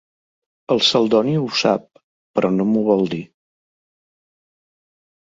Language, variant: Catalan, Central